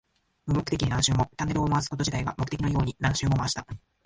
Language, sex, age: Japanese, male, 19-29